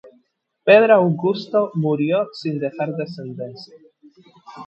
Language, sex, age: Spanish, male, 19-29